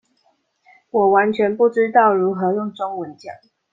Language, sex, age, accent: Chinese, female, 19-29, 出生地：彰化縣